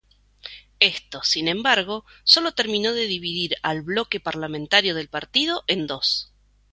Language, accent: Spanish, Rioplatense: Argentina, Uruguay, este de Bolivia, Paraguay